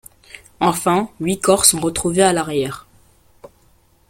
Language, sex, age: French, male, under 19